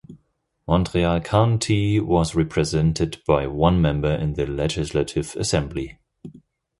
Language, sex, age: English, male, 30-39